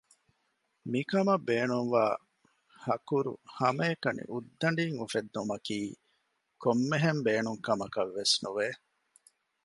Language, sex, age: Divehi, male, 30-39